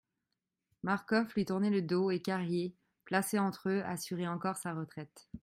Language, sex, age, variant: French, female, 19-29, Français de métropole